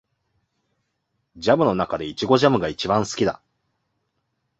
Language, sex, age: Japanese, male, 19-29